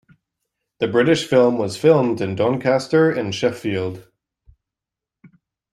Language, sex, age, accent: English, male, 19-29, United States English